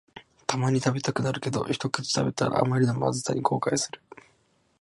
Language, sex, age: Japanese, male, 19-29